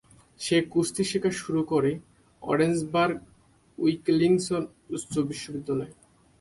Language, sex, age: Bengali, male, 19-29